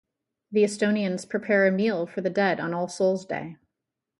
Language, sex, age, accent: English, female, 40-49, United States English